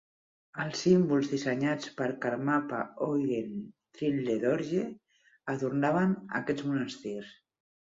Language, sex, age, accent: Catalan, female, 50-59, Barcelona